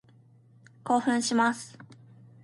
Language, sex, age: Japanese, female, 19-29